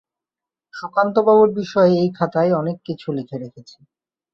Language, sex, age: Bengali, male, 19-29